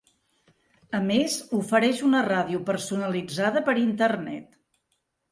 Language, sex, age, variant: Catalan, female, 60-69, Central